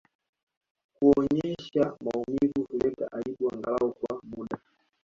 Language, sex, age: Swahili, male, 19-29